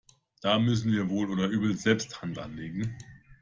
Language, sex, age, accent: German, male, 50-59, Deutschland Deutsch